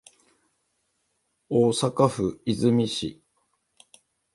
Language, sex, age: Japanese, male, 40-49